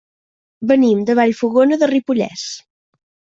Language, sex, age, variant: Catalan, female, 19-29, Central